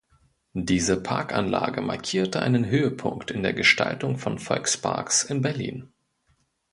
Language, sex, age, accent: German, male, 30-39, Deutschland Deutsch